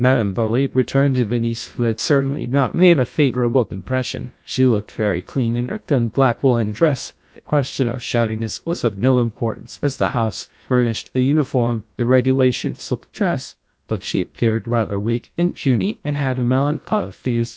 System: TTS, GlowTTS